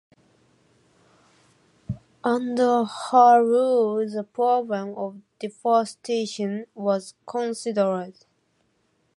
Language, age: English, under 19